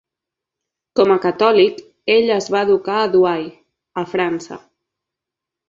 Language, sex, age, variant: Catalan, female, 30-39, Central